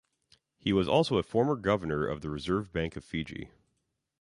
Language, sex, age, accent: English, male, 19-29, United States English